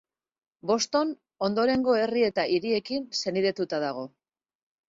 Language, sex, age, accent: Basque, female, 50-59, Mendebalekoa (Araba, Bizkaia, Gipuzkoako mendebaleko herri batzuk)